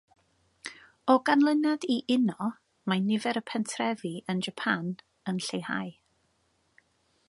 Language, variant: Welsh, Mid Wales